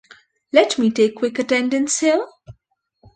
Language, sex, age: English, female, under 19